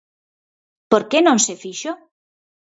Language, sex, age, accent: Galician, female, 50-59, Normativo (estándar)